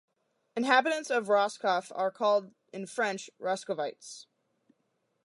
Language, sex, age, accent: English, female, under 19, United States English